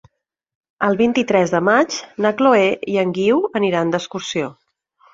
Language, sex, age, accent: Catalan, female, 40-49, Oriental